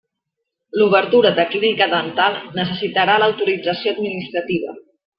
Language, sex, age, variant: Catalan, female, 40-49, Central